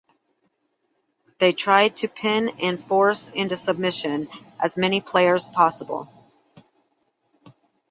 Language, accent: English, United States English